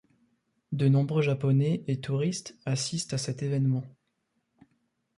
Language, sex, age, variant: French, male, 19-29, Français de métropole